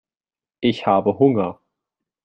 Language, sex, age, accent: German, male, 19-29, Deutschland Deutsch